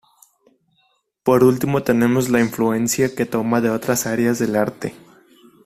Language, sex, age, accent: Spanish, male, 19-29, México